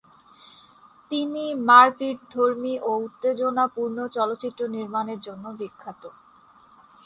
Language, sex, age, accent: Bengali, female, 19-29, Native